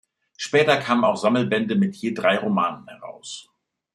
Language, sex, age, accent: German, male, 50-59, Deutschland Deutsch